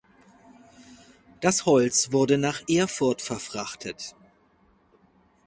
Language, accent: German, Deutschland Deutsch